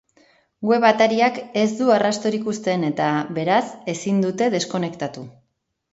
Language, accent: Basque, Erdialdekoa edo Nafarra (Gipuzkoa, Nafarroa)